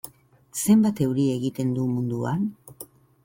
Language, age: Basque, 50-59